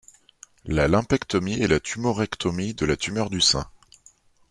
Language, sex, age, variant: French, male, 30-39, Français de métropole